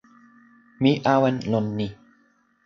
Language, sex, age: Toki Pona, male, 19-29